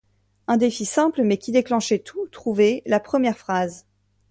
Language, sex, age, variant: French, female, 19-29, Français de métropole